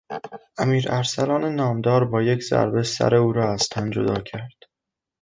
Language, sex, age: Persian, male, under 19